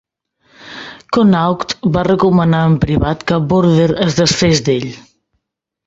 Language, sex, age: Catalan, female, 40-49